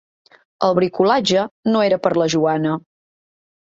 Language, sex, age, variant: Catalan, female, 40-49, Central